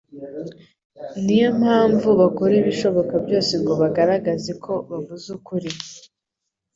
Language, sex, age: Kinyarwanda, female, 19-29